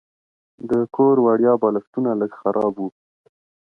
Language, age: Pashto, 30-39